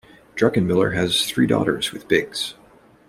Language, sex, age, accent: English, male, 30-39, United States English